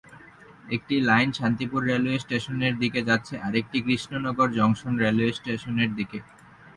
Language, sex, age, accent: Bengali, male, 19-29, fluent